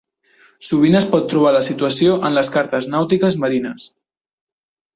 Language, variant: Catalan, Central